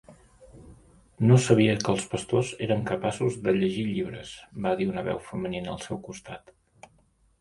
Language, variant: Catalan, Central